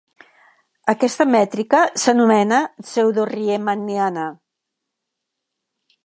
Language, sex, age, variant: Catalan, female, 70-79, Central